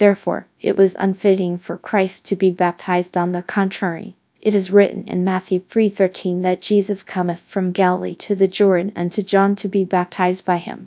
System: TTS, GradTTS